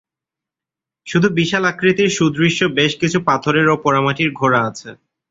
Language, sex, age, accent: Bengali, male, 19-29, Bangladeshi